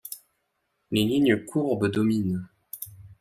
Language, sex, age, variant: French, male, 19-29, Français de métropole